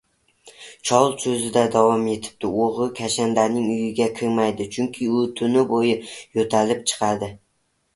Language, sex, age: Uzbek, male, under 19